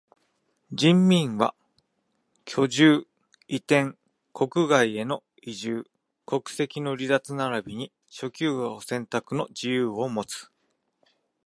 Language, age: Japanese, 40-49